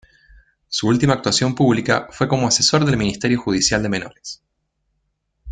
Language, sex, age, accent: Spanish, male, 30-39, Chileno: Chile, Cuyo